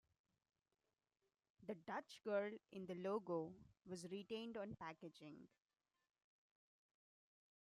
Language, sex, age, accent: English, female, 19-29, India and South Asia (India, Pakistan, Sri Lanka)